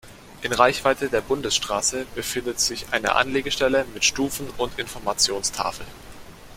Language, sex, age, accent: German, male, under 19, Deutschland Deutsch